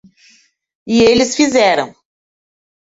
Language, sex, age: Portuguese, female, 50-59